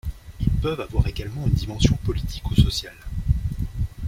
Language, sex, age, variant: French, male, 30-39, Français de métropole